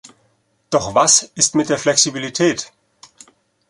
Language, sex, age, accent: German, male, 40-49, Deutschland Deutsch